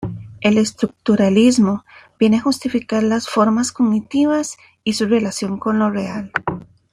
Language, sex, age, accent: Spanish, female, 30-39, América central